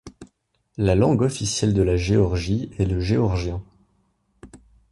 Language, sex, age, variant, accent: French, male, 19-29, Français d'Europe, Français de Suisse